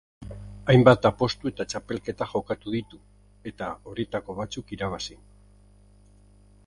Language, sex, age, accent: Basque, male, 50-59, Erdialdekoa edo Nafarra (Gipuzkoa, Nafarroa)